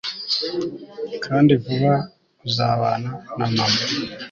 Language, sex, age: Kinyarwanda, male, 19-29